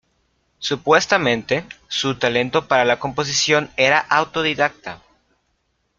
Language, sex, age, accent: Spanish, male, 30-39, México